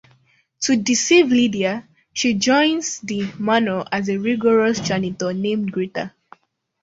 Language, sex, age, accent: English, female, under 19, Southern African (South Africa, Zimbabwe, Namibia)